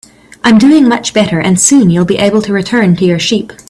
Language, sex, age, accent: English, female, 19-29, United States English